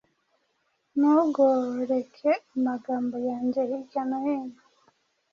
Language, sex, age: Kinyarwanda, female, 30-39